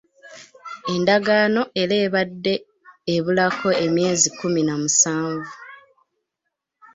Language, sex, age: Ganda, female, 30-39